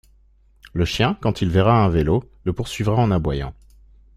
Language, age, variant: French, 19-29, Français de métropole